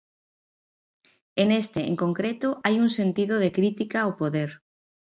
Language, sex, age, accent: Galician, female, 40-49, Central (gheada)